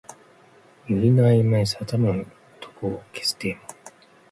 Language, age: Japanese, 50-59